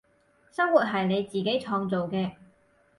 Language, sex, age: Cantonese, female, 30-39